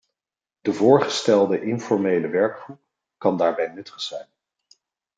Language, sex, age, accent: Dutch, male, 40-49, Nederlands Nederlands